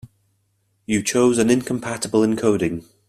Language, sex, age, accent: English, male, 40-49, Scottish English